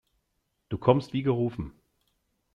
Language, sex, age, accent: German, male, 40-49, Deutschland Deutsch